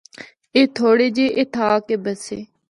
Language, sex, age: Northern Hindko, female, 19-29